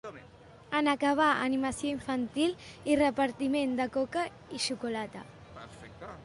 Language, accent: Catalan, valencià